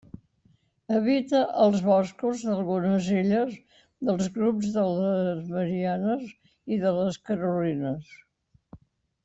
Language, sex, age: Catalan, female, 90+